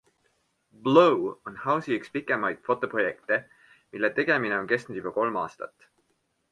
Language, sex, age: Estonian, male, 19-29